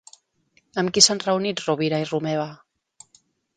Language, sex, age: Catalan, female, 40-49